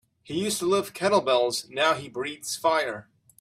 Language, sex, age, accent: English, male, 30-39, United States English